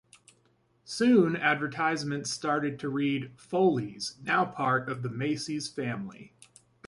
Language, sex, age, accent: English, male, 30-39, United States English